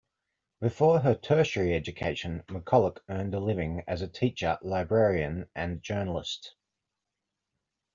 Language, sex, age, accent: English, male, 40-49, Australian English